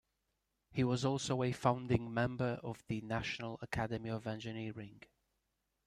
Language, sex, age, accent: English, male, 19-29, England English